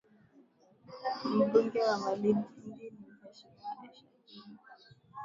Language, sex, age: Swahili, female, 19-29